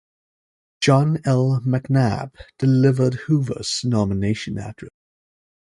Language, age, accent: English, 19-29, United States English